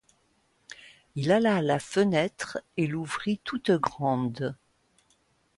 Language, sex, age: French, female, 60-69